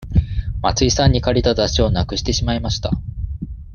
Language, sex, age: Japanese, male, 30-39